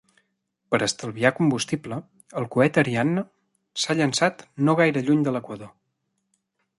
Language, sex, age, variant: Catalan, male, 19-29, Central